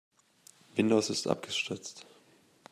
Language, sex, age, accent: German, male, 19-29, Deutschland Deutsch